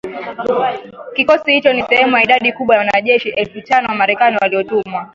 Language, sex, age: Swahili, female, 19-29